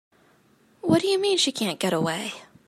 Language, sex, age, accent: English, female, 19-29, United States English